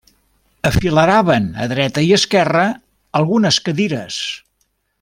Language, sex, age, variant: Catalan, male, 70-79, Central